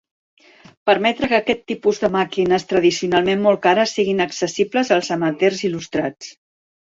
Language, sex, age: Catalan, female, 60-69